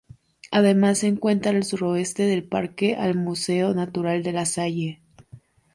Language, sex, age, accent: Spanish, female, 19-29, México